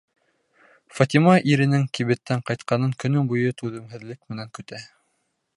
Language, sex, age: Bashkir, male, 19-29